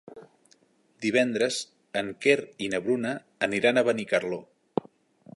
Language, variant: Catalan, Central